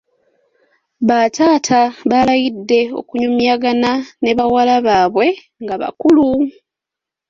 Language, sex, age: Ganda, female, 19-29